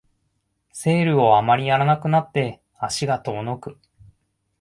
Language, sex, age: Japanese, male, 30-39